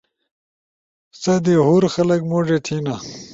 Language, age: Ushojo, 19-29